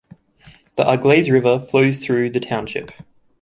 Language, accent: English, Australian English